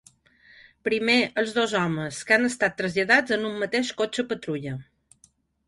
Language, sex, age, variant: Catalan, female, 40-49, Balear